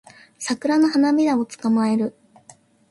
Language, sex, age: Japanese, female, 19-29